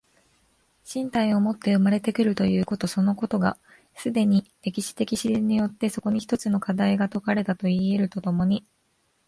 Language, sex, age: Japanese, female, 19-29